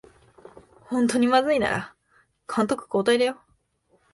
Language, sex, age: Japanese, female, 19-29